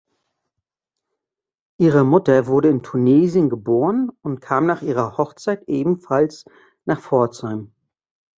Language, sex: German, male